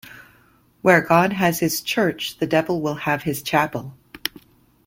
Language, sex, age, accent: English, female, 40-49, United States English